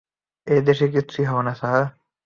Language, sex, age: Bengali, male, 19-29